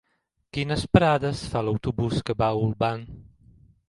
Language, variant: Catalan, Septentrional